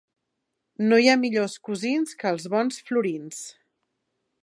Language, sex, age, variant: Catalan, female, 40-49, Central